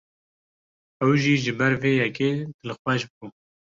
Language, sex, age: Kurdish, male, 19-29